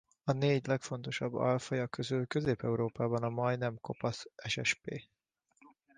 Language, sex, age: Hungarian, male, 30-39